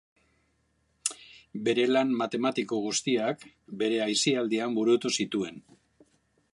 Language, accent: Basque, Mendebalekoa (Araba, Bizkaia, Gipuzkoako mendebaleko herri batzuk)